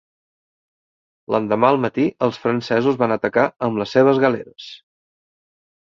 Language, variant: Catalan, Central